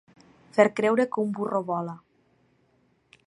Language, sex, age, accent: Catalan, female, 19-29, balear; valencià; menorquí